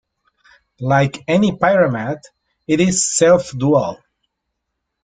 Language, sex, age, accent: English, male, 30-39, United States English